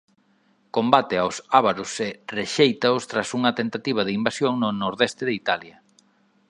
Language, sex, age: Galician, male, 40-49